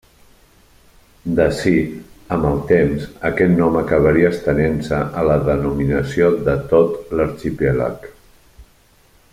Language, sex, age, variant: Catalan, male, 40-49, Central